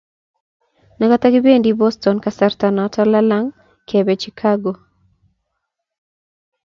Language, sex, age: Kalenjin, female, 19-29